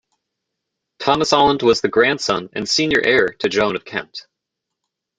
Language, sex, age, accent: English, male, 19-29, United States English